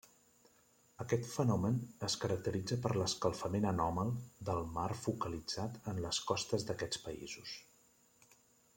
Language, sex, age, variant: Catalan, male, 50-59, Central